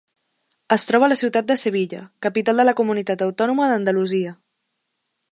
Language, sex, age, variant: Catalan, female, under 19, Central